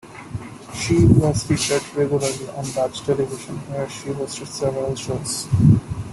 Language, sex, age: English, male, 19-29